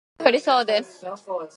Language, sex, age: Japanese, female, 19-29